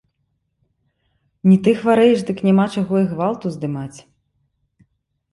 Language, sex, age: Belarusian, female, 30-39